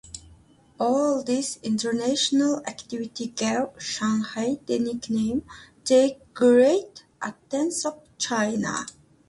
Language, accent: English, United States English